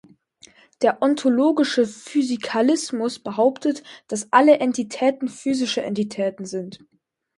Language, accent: German, Deutschland Deutsch